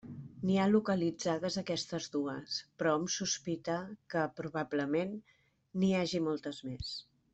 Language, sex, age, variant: Catalan, female, 50-59, Central